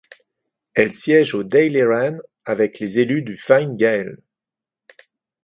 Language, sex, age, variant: French, male, 40-49, Français de métropole